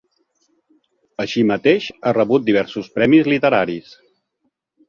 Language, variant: Catalan, Central